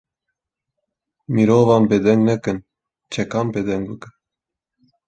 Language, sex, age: Kurdish, male, 19-29